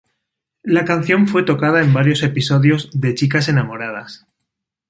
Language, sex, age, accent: Spanish, male, 40-49, España: Centro-Sur peninsular (Madrid, Toledo, Castilla-La Mancha)